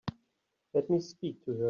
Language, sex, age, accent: English, male, 30-39, United States English